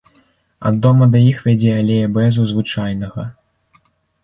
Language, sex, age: Belarusian, male, under 19